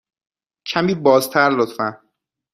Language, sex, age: Persian, male, 30-39